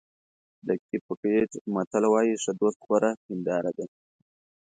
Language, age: Pashto, 30-39